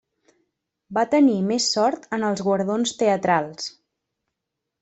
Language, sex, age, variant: Catalan, female, 19-29, Central